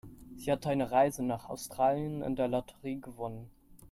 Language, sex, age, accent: German, male, 19-29, Deutschland Deutsch